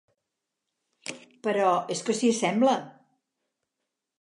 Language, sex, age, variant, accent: Catalan, female, 60-69, Central, Català central